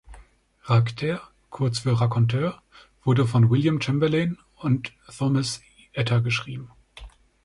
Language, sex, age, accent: German, male, 19-29, Deutschland Deutsch